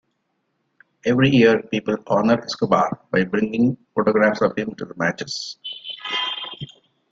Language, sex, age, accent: English, male, 60-69, India and South Asia (India, Pakistan, Sri Lanka)